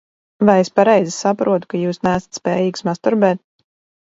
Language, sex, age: Latvian, female, 40-49